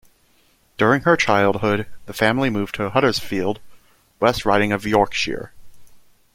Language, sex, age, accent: English, male, 19-29, United States English